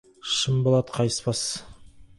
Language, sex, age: Kazakh, male, 19-29